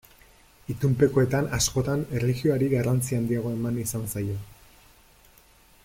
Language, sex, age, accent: Basque, male, 30-39, Erdialdekoa edo Nafarra (Gipuzkoa, Nafarroa)